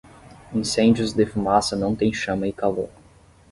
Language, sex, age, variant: Portuguese, male, 19-29, Portuguese (Brasil)